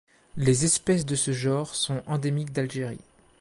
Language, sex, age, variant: French, male, 19-29, Français de métropole